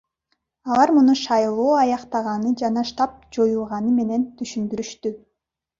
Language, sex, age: Kyrgyz, female, 30-39